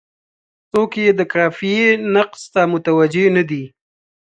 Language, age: Pashto, 30-39